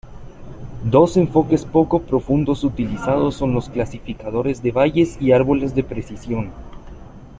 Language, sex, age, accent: Spanish, male, 19-29, América central